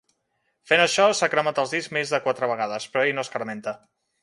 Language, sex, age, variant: Catalan, male, 19-29, Central